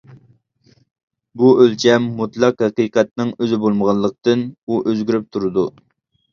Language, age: Uyghur, 19-29